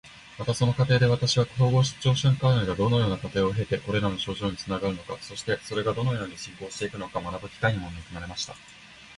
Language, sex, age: Japanese, male, 19-29